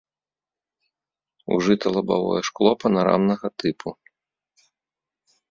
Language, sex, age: Belarusian, male, 30-39